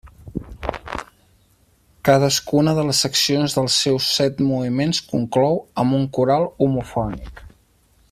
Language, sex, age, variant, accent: Catalan, male, 40-49, Central, central